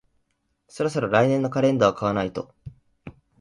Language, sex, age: Japanese, male, 19-29